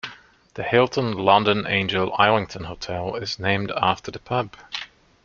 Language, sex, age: English, male, 30-39